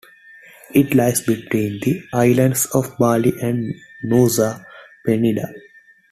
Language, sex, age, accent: English, male, 19-29, India and South Asia (India, Pakistan, Sri Lanka)